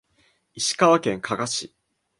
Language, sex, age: Japanese, male, 19-29